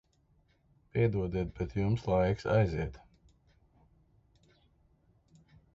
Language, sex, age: Latvian, male, 50-59